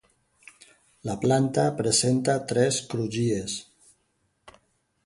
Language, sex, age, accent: Catalan, male, 50-59, valencià